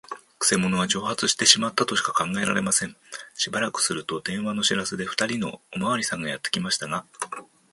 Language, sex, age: Japanese, male, 50-59